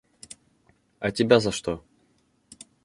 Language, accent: Russian, Русский